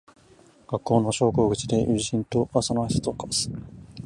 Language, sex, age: Japanese, male, 19-29